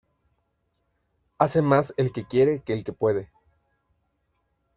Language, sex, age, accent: Spanish, male, 19-29, México